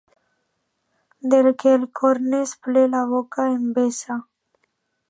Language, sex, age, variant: Catalan, female, under 19, Alacantí